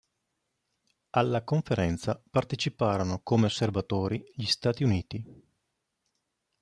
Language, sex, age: Italian, male, 50-59